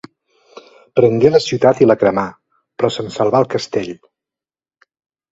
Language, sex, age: Catalan, male, 50-59